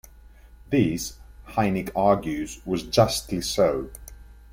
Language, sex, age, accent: English, male, 30-39, England English